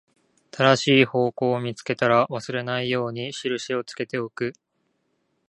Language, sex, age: Japanese, male, 19-29